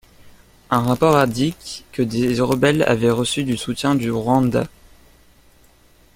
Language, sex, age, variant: French, male, under 19, Français de métropole